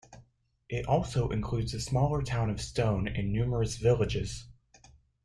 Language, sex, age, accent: English, male, 19-29, United States English